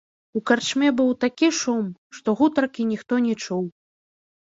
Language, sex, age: Belarusian, female, 19-29